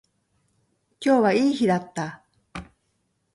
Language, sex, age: Japanese, female, 50-59